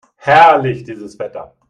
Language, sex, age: German, male, 40-49